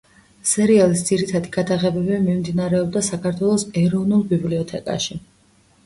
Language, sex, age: Georgian, female, 19-29